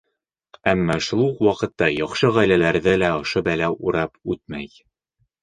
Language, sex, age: Bashkir, male, under 19